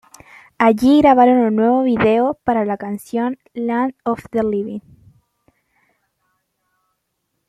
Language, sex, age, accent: Spanish, female, under 19, Chileno: Chile, Cuyo